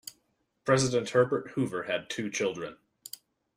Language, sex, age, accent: English, male, 19-29, Canadian English